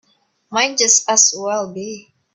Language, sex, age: English, female, under 19